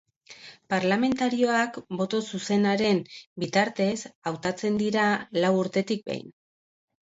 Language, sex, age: Basque, female, 40-49